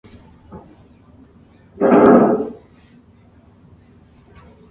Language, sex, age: English, male, 19-29